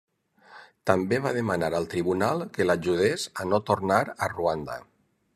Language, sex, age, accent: Catalan, male, 50-59, valencià